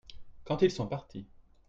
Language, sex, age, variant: French, male, 30-39, Français de métropole